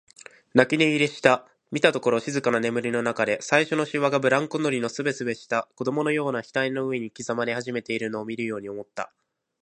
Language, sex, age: Japanese, male, 19-29